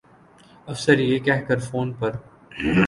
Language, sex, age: Urdu, male, 19-29